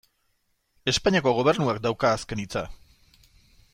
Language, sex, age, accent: Basque, male, 50-59, Mendebalekoa (Araba, Bizkaia, Gipuzkoako mendebaleko herri batzuk)